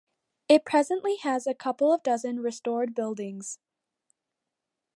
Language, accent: English, United States English